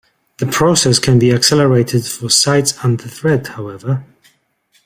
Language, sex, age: English, male, 40-49